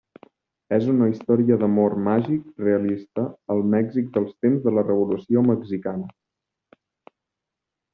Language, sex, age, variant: Catalan, male, 19-29, Central